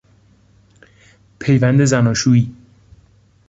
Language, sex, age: Persian, male, 19-29